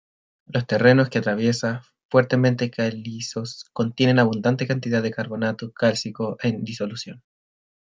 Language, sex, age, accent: Spanish, male, 19-29, Chileno: Chile, Cuyo